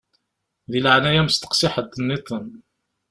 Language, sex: Kabyle, male